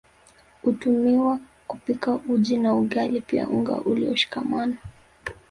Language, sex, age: Swahili, female, 19-29